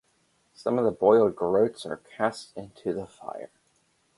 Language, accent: English, United States English